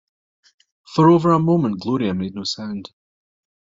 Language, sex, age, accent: English, male, 40-49, Scottish English